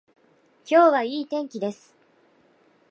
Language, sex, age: Japanese, female, 19-29